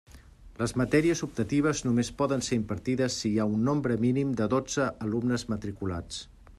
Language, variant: Catalan, Central